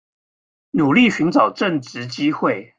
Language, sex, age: Chinese, male, 19-29